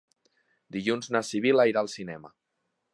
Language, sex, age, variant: Catalan, male, 19-29, Nord-Occidental